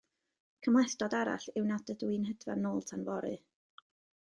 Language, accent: Welsh, Y Deyrnas Unedig Cymraeg